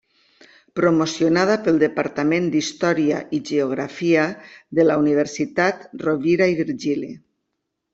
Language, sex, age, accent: Catalan, female, 60-69, valencià